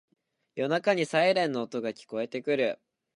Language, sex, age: Japanese, male, 19-29